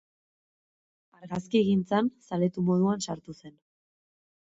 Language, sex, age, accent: Basque, female, 19-29, Mendebalekoa (Araba, Bizkaia, Gipuzkoako mendebaleko herri batzuk)